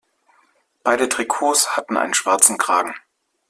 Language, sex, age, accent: German, male, 30-39, Deutschland Deutsch